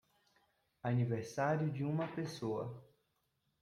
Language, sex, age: Portuguese, male, 19-29